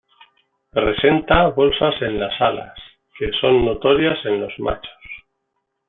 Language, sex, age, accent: Spanish, male, 50-59, España: Norte peninsular (Asturias, Castilla y León, Cantabria, País Vasco, Navarra, Aragón, La Rioja, Guadalajara, Cuenca)